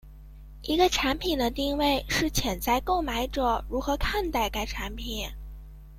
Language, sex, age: Chinese, female, under 19